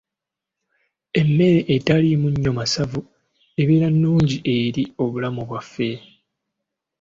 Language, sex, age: Ganda, male, 19-29